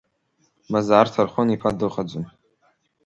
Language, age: Abkhazian, under 19